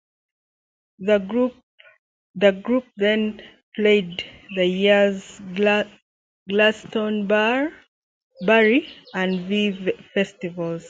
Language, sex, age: English, female, 30-39